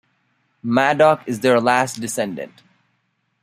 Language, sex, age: English, male, 50-59